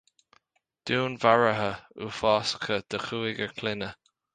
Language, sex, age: Irish, male, 19-29